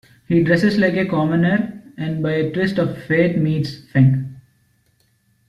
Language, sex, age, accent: English, male, 19-29, India and South Asia (India, Pakistan, Sri Lanka)